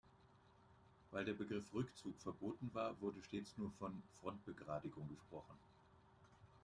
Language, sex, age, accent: German, male, 60-69, Deutschland Deutsch